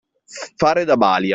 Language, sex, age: Italian, male, 19-29